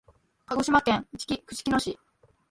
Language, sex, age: Japanese, female, under 19